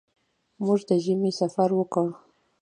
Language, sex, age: Pashto, female, 19-29